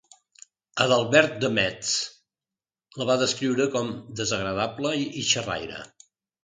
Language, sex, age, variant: Catalan, male, 60-69, Central